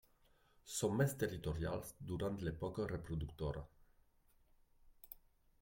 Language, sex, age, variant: Catalan, male, 40-49, Nord-Occidental